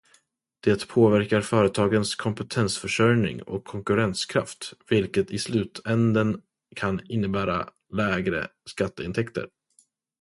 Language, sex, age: Swedish, male, under 19